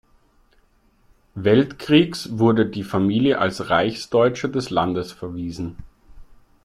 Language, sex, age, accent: German, male, 30-39, Österreichisches Deutsch